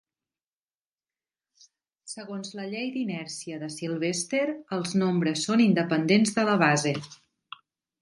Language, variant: Catalan, Central